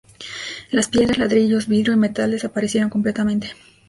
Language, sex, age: Spanish, female, under 19